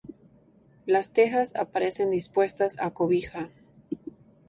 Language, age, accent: Spanish, 40-49, Andino-Pacífico: Colombia, Perú, Ecuador, oeste de Bolivia y Venezuela andina